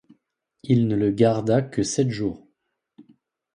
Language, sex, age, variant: French, male, 19-29, Français de métropole